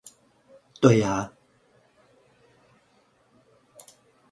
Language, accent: Chinese, 出生地：宜蘭縣